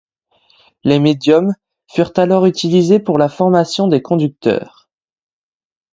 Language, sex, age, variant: French, male, under 19, Français de métropole